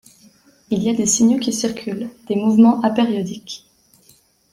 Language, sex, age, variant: French, female, 19-29, Français de métropole